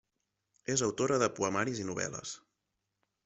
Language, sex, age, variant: Catalan, male, 30-39, Central